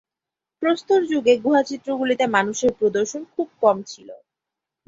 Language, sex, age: Bengali, female, 19-29